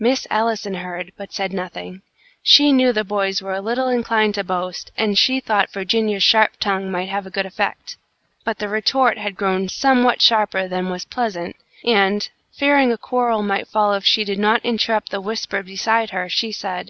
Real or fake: real